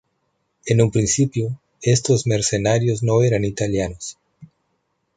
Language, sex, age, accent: Spanish, male, 50-59, Rioplatense: Argentina, Uruguay, este de Bolivia, Paraguay